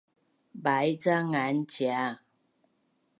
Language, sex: Bunun, female